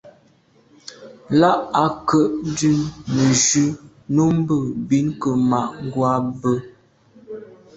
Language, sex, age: Medumba, female, 19-29